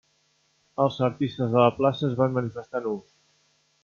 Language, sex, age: Catalan, male, 40-49